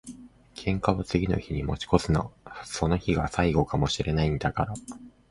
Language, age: Japanese, 19-29